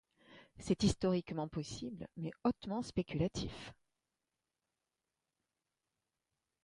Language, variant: French, Français de métropole